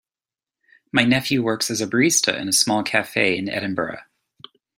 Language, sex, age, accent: English, male, 30-39, United States English